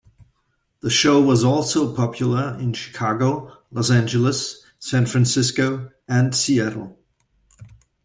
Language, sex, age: English, male, 40-49